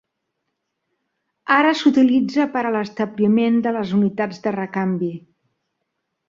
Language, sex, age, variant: Catalan, female, 50-59, Central